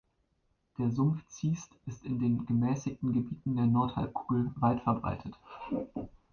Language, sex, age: German, male, 19-29